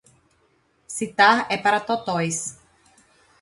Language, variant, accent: Portuguese, Portuguese (Brasil), Nordestino